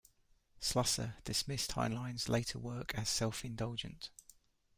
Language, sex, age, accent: English, male, 50-59, England English